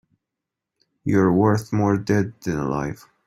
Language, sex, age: English, male, 19-29